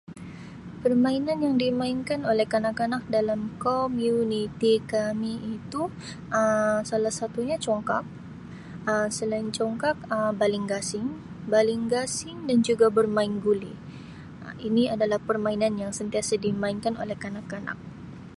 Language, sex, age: Sabah Malay, female, 19-29